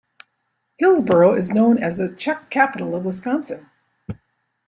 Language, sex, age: English, female, 60-69